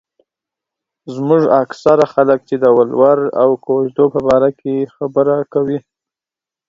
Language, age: Pashto, 30-39